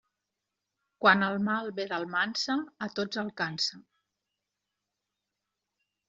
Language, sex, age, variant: Catalan, female, 50-59, Nord-Occidental